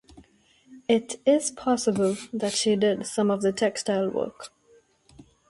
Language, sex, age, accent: English, female, under 19, India and South Asia (India, Pakistan, Sri Lanka)